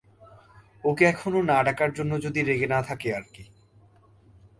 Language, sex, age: Bengali, male, 19-29